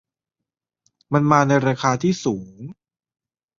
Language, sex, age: Thai, male, 30-39